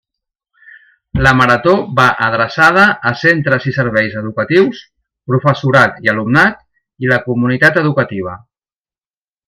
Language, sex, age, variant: Catalan, male, 50-59, Central